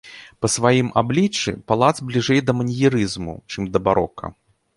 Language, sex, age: Belarusian, male, 30-39